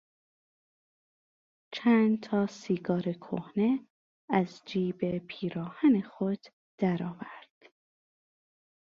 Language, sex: Persian, female